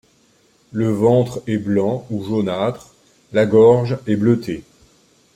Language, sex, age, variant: French, male, 50-59, Français de métropole